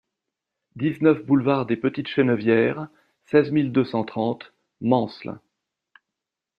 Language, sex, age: French, male, 50-59